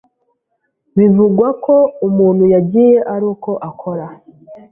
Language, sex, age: Kinyarwanda, female, 19-29